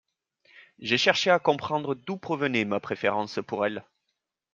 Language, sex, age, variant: French, male, 19-29, Français de métropole